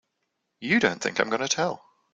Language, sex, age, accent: English, male, 19-29, New Zealand English